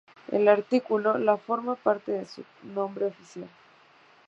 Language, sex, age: Spanish, female, 19-29